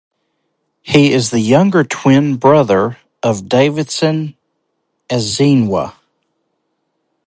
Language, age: English, 19-29